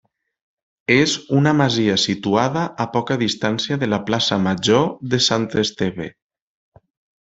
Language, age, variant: Catalan, 30-39, Nord-Occidental